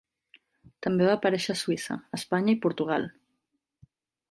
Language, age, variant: Catalan, 19-29, Central